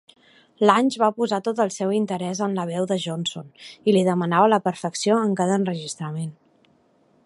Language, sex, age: Catalan, female, 30-39